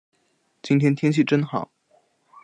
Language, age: Chinese, under 19